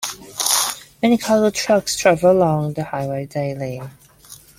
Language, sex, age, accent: English, male, 19-29, Hong Kong English